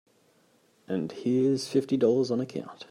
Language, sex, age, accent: English, male, 19-29, Australian English